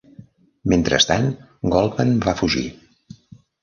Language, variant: Catalan, Central